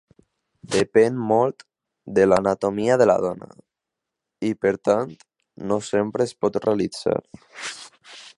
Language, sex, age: Catalan, male, under 19